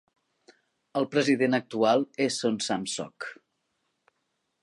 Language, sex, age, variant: Catalan, female, 50-59, Central